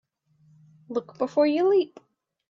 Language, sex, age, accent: English, female, 19-29, United States English